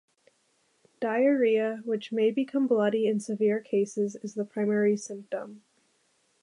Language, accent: English, United States English